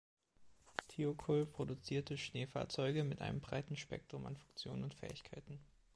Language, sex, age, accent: German, male, 19-29, Deutschland Deutsch